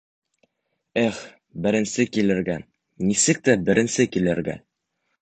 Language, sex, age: Bashkir, male, 19-29